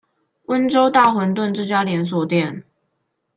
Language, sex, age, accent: Chinese, female, 19-29, 出生地：臺南市